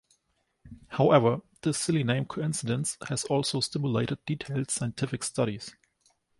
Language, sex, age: English, male, 19-29